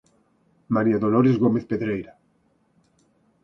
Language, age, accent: Galician, 50-59, Central (gheada)